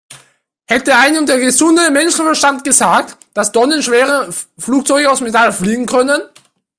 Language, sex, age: German, male, under 19